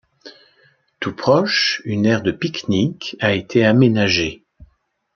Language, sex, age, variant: French, male, 60-69, Français de métropole